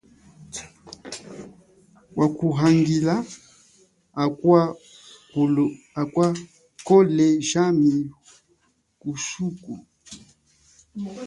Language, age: Chokwe, 40-49